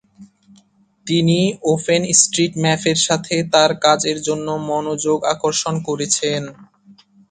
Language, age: Bengali, 19-29